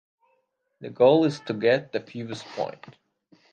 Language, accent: English, England English